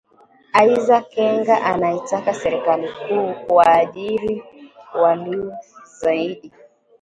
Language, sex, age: Swahili, female, 19-29